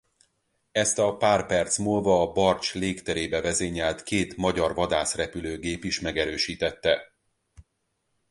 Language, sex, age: Hungarian, male, 40-49